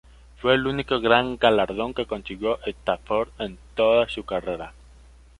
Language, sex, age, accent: Spanish, male, under 19, Andino-Pacífico: Colombia, Perú, Ecuador, oeste de Bolivia y Venezuela andina